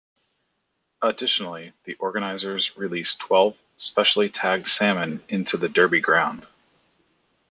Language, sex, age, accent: English, male, 30-39, United States English